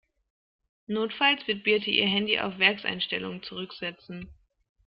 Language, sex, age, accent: German, female, 19-29, Deutschland Deutsch